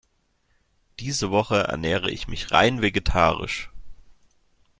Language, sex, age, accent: German, male, 19-29, Deutschland Deutsch